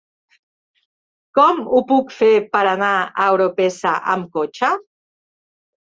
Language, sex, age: Catalan, female, 40-49